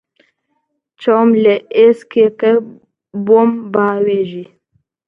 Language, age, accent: Central Kurdish, 19-29, سۆرانی